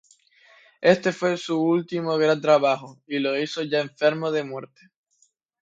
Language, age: Spanish, 19-29